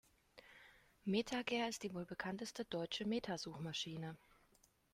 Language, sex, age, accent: German, female, 19-29, Deutschland Deutsch